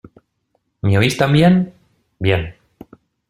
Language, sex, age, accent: Spanish, male, 19-29, España: Centro-Sur peninsular (Madrid, Toledo, Castilla-La Mancha)